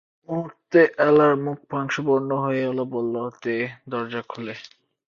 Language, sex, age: Bengali, male, 19-29